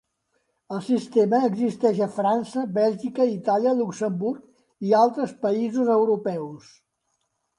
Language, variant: Catalan, Central